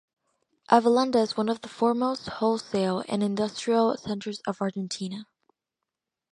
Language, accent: English, United States English